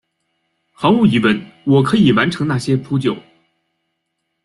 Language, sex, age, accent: Chinese, male, 30-39, 出生地：北京市